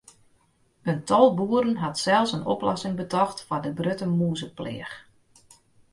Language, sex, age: Western Frisian, female, 30-39